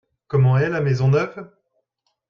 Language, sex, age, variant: French, male, 40-49, Français de métropole